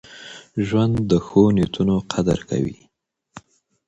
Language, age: Pashto, 30-39